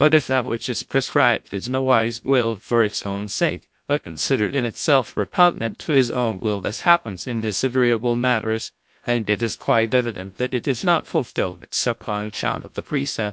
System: TTS, GlowTTS